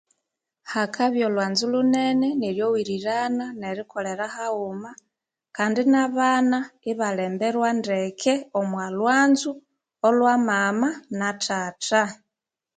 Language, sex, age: Konzo, female, 30-39